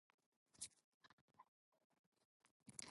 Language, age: English, 19-29